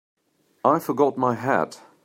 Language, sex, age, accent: English, male, 30-39, England English